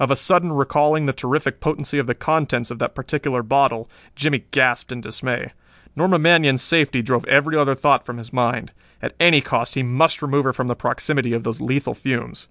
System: none